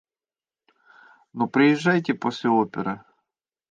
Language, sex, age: Russian, male, 30-39